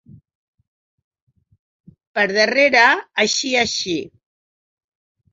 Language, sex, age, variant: Catalan, female, 70-79, Central